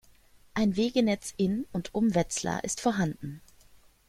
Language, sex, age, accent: German, female, 30-39, Deutschland Deutsch